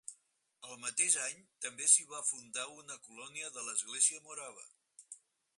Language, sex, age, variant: Catalan, male, 60-69, Central